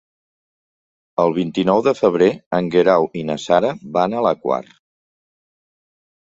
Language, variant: Catalan, Central